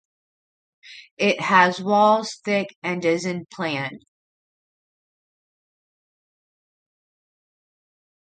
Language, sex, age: English, female, 30-39